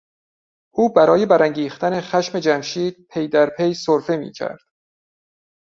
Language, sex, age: Persian, male, 40-49